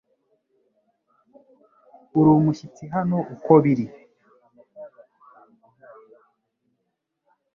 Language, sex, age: Kinyarwanda, male, 30-39